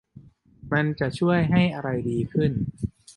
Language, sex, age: Thai, male, 30-39